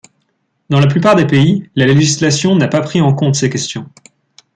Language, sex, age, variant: French, male, 19-29, Français de métropole